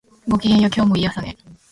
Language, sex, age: Japanese, female, 19-29